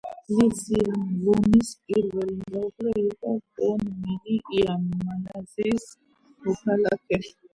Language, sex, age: Georgian, female, under 19